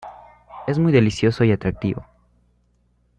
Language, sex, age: Spanish, male, under 19